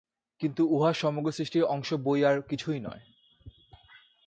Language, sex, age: Bengali, male, 19-29